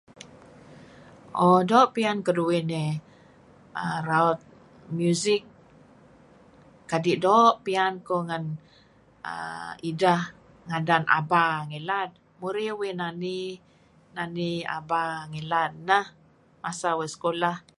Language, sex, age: Kelabit, female, 60-69